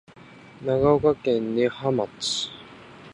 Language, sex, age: Japanese, male, 19-29